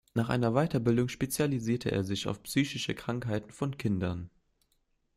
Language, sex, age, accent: German, male, 19-29, Deutschland Deutsch